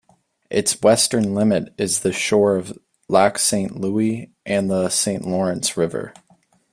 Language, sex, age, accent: English, male, under 19, United States English